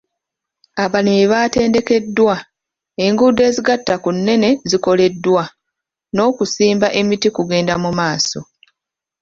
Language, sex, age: Ganda, female, 30-39